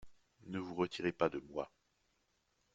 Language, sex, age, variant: French, male, 30-39, Français de métropole